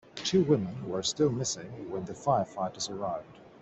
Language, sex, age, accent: English, male, 19-29, England English